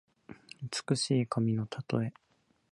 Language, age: Japanese, 19-29